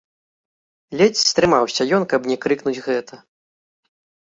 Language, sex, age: Belarusian, male, 30-39